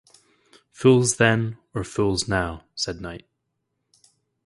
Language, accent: English, England English; Scottish English